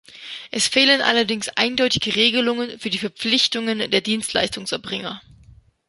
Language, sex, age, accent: German, female, 30-39, Deutschland Deutsch